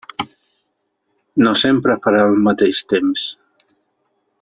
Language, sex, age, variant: Catalan, male, 40-49, Central